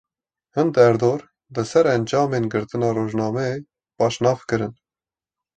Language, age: Kurdish, 19-29